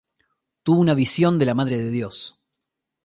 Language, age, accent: Spanish, 30-39, Rioplatense: Argentina, Uruguay, este de Bolivia, Paraguay